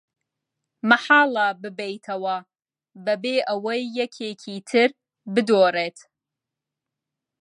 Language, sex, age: Central Kurdish, female, 30-39